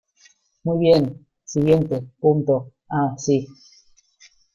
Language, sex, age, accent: Spanish, male, 40-49, Rioplatense: Argentina, Uruguay, este de Bolivia, Paraguay